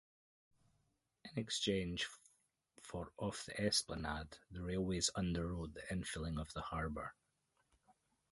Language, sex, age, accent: English, male, 40-49, Scottish English